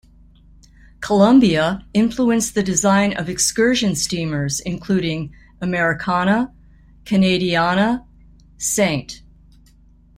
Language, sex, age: English, female, 60-69